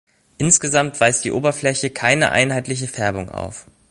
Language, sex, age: German, male, 19-29